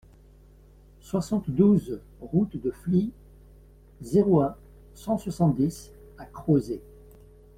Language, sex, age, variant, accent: French, male, 60-69, Français d'Europe, Français de Belgique